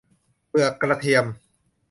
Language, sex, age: Thai, male, 19-29